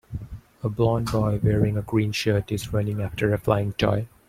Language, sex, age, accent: English, male, 19-29, India and South Asia (India, Pakistan, Sri Lanka)